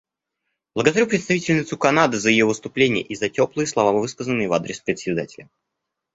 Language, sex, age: Russian, male, under 19